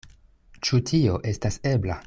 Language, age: Esperanto, 19-29